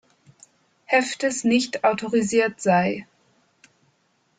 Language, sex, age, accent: German, female, 19-29, Deutschland Deutsch